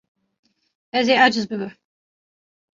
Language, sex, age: Kurdish, female, 19-29